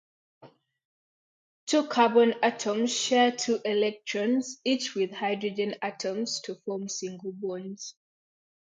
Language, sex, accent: English, female, Ugandan english